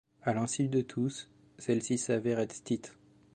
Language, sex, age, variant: French, male, 19-29, Français de métropole